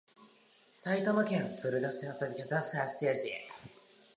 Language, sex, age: Japanese, male, 19-29